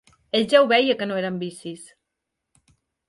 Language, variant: Catalan, Nord-Occidental